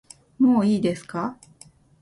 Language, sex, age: Japanese, female, 40-49